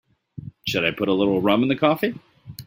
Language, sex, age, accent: English, male, 30-39, United States English